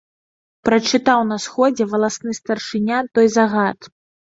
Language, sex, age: Belarusian, female, 30-39